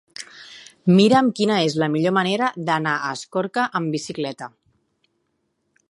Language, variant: Catalan, Central